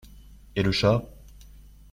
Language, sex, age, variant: French, male, 30-39, Français de métropole